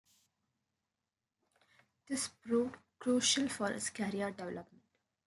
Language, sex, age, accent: English, female, 19-29, Hong Kong English